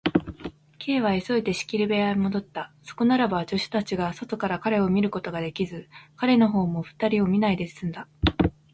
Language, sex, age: Japanese, female, 19-29